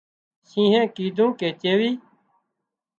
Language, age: Wadiyara Koli, 30-39